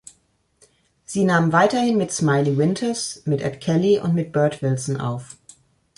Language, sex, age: German, female, 40-49